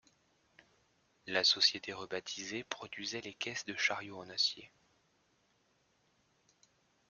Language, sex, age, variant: French, male, 30-39, Français de métropole